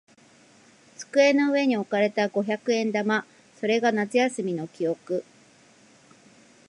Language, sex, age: Japanese, female, 40-49